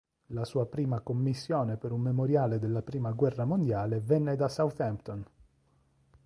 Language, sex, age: Italian, male, 30-39